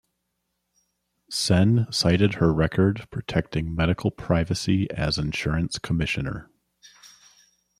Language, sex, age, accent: English, male, 30-39, United States English